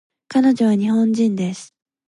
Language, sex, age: Japanese, female, 19-29